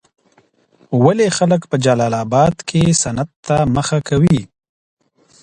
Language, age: Pashto, 30-39